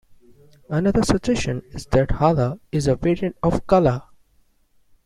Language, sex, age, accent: English, male, 19-29, India and South Asia (India, Pakistan, Sri Lanka)